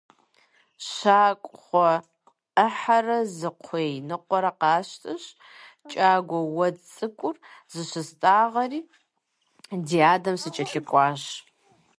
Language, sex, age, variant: Kabardian, female, 30-39, Адыгэбзэ (Къэбэрдей, Кирил, псоми зэдай)